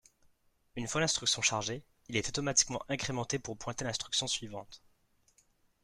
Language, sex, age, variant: French, male, 19-29, Français de métropole